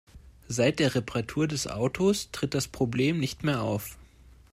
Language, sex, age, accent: German, male, 19-29, Deutschland Deutsch